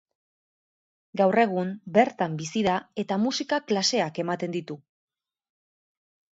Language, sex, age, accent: Basque, female, 19-29, Erdialdekoa edo Nafarra (Gipuzkoa, Nafarroa)